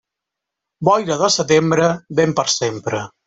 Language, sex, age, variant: Catalan, male, 40-49, Central